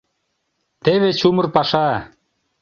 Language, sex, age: Mari, male, 50-59